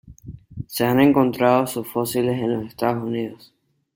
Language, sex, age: Spanish, male, under 19